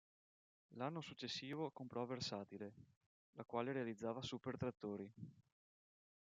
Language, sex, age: Italian, male, 30-39